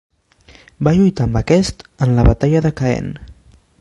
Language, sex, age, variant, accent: Catalan, male, under 19, Central, central